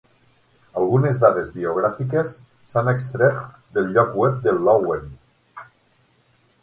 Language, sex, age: Catalan, male, 50-59